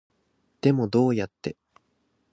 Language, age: Japanese, 19-29